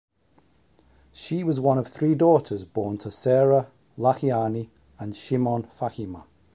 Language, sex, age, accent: English, male, 40-49, England English